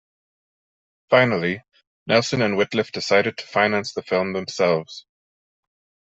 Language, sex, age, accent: English, male, 30-39, Canadian English